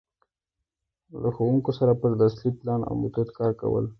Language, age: Pashto, 19-29